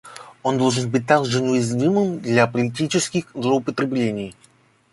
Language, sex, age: Russian, male, 19-29